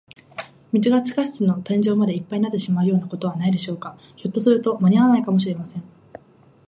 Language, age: Japanese, 19-29